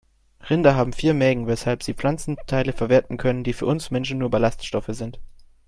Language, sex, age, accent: German, male, 30-39, Deutschland Deutsch